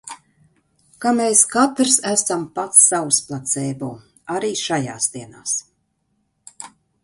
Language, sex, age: Latvian, female, 40-49